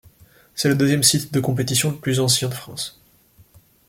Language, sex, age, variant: French, male, 19-29, Français de métropole